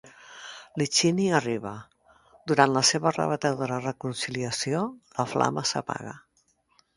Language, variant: Catalan, Central